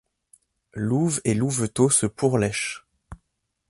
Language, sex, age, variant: French, male, 30-39, Français de métropole